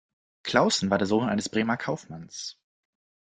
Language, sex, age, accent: German, male, 19-29, Deutschland Deutsch